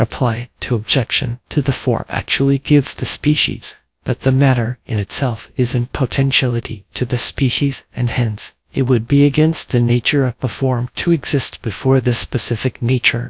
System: TTS, GradTTS